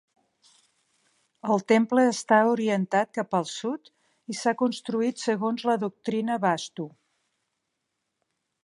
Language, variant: Catalan, Nord-Occidental